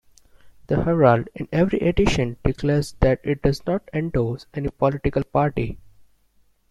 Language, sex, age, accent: English, male, 19-29, India and South Asia (India, Pakistan, Sri Lanka)